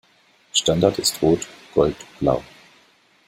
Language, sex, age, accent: German, male, 50-59, Deutschland Deutsch